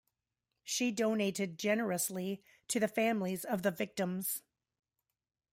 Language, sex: English, female